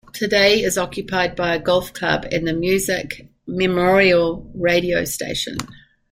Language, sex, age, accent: English, female, 60-69, New Zealand English